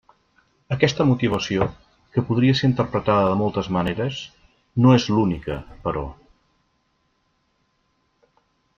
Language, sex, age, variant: Catalan, male, 40-49, Central